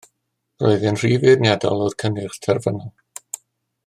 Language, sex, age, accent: Welsh, male, 60-69, Y Deyrnas Unedig Cymraeg